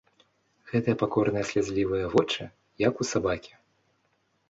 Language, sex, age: Belarusian, male, 19-29